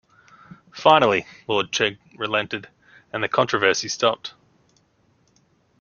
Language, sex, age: English, male, 19-29